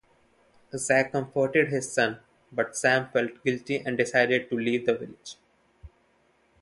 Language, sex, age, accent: English, male, 19-29, India and South Asia (India, Pakistan, Sri Lanka)